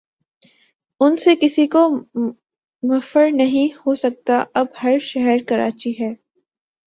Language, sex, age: Urdu, female, 19-29